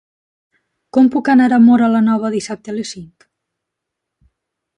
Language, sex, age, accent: Catalan, female, 30-39, valencià